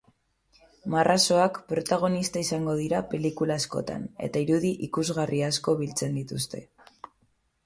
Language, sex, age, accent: Basque, female, 19-29, Mendebalekoa (Araba, Bizkaia, Gipuzkoako mendebaleko herri batzuk)